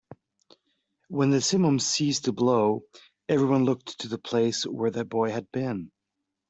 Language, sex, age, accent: English, male, 30-39, United States English